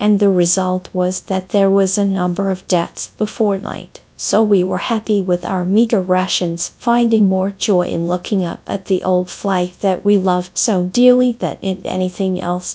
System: TTS, GradTTS